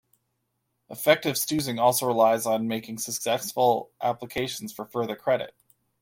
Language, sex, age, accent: English, male, 30-39, Canadian English